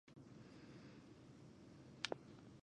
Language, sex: English, female